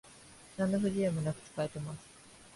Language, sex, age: Japanese, female, 19-29